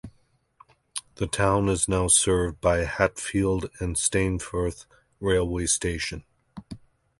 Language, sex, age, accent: English, male, 50-59, Canadian English